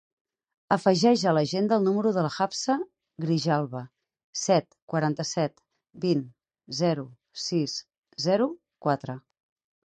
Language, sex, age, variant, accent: Catalan, female, 40-49, Central, Camp de Tarragona